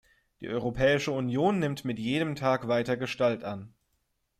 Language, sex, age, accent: German, male, 30-39, Deutschland Deutsch